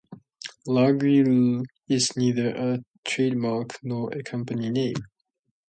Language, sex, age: English, male, under 19